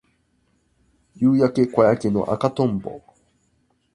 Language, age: Japanese, 19-29